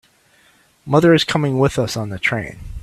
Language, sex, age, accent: English, male, 40-49, United States English